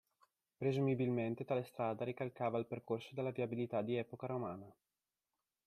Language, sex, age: Italian, male, 30-39